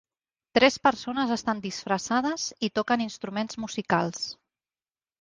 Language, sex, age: Catalan, female, 40-49